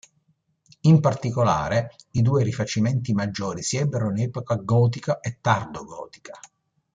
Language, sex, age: Italian, male, 60-69